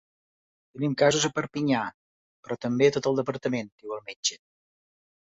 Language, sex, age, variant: Catalan, male, 60-69, Central